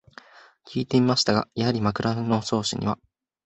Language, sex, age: Japanese, male, 19-29